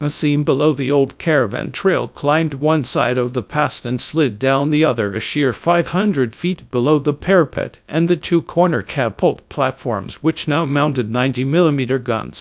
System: TTS, GradTTS